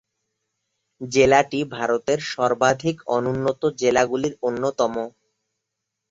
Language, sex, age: Bengali, male, 19-29